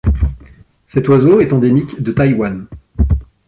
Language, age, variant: French, 30-39, Français de métropole